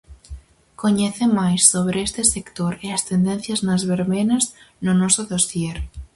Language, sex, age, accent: Galician, female, under 19, Central (gheada)